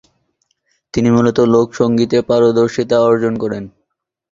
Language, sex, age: Bengali, male, under 19